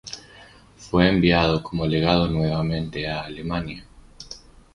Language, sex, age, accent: Spanish, male, 19-29, Rioplatense: Argentina, Uruguay, este de Bolivia, Paraguay